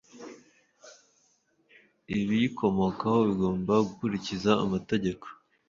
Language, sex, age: Kinyarwanda, male, 19-29